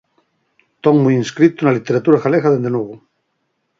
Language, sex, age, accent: Galician, male, 50-59, Atlántico (seseo e gheada)